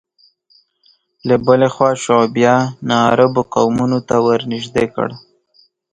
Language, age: Pashto, 19-29